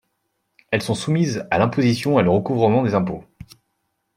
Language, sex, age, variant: French, male, 19-29, Français de métropole